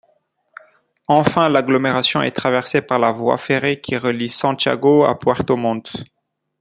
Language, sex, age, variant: French, male, 30-39, Français de métropole